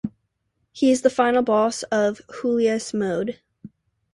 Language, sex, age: English, female, under 19